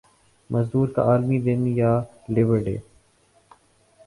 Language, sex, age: Urdu, male, 19-29